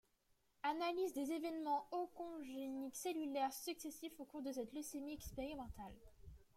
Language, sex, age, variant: French, female, under 19, Français de métropole